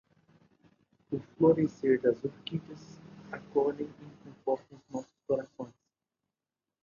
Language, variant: Portuguese, Portuguese (Brasil)